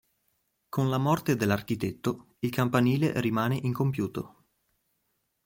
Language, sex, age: Italian, male, 19-29